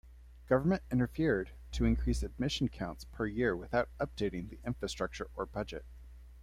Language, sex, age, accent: English, male, 30-39, United States English